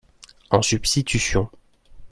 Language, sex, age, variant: French, male, 19-29, Français de métropole